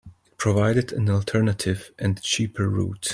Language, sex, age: English, male, 19-29